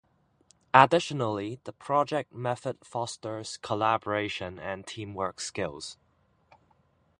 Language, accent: English, Hong Kong English